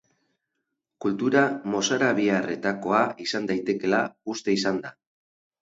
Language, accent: Basque, Mendebalekoa (Araba, Bizkaia, Gipuzkoako mendebaleko herri batzuk)